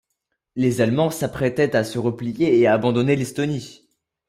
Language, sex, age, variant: French, male, under 19, Français de métropole